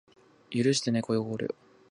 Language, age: Japanese, 19-29